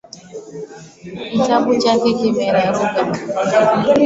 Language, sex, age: Swahili, female, 19-29